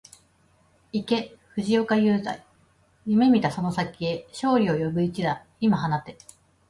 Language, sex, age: Japanese, female, 30-39